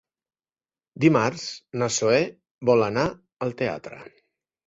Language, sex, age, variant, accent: Catalan, male, 60-69, Central, Barcelonès